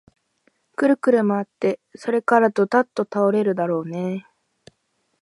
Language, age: Japanese, 19-29